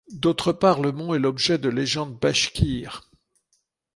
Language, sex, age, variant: French, male, 60-69, Français de métropole